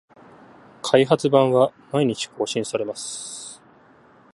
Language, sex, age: Japanese, male, under 19